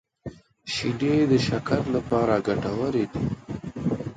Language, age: Pashto, 19-29